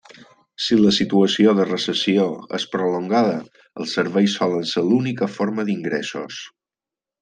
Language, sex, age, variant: Catalan, male, 40-49, Balear